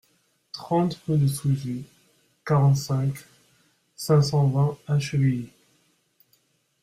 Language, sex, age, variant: French, male, 19-29, Français de métropole